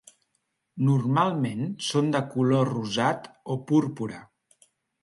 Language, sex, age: Catalan, male, 40-49